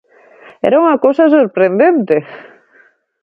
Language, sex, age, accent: Galician, female, 30-39, Normativo (estándar)